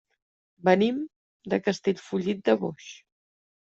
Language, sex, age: Catalan, female, 30-39